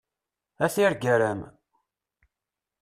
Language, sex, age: Kabyle, male, 30-39